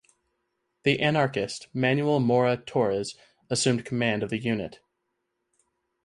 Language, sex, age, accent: English, male, 30-39, United States English